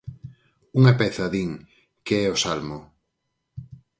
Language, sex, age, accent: Galician, male, 40-49, Normativo (estándar)